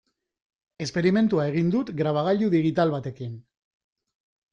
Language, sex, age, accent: Basque, male, 40-49, Mendebalekoa (Araba, Bizkaia, Gipuzkoako mendebaleko herri batzuk)